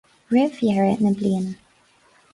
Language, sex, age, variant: Irish, female, 19-29, Gaeilge na Mumhan